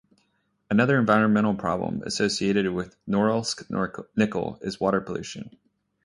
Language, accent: English, United States English